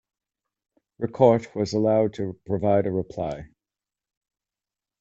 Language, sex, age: English, male, 40-49